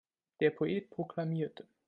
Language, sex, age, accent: German, male, 19-29, Deutschland Deutsch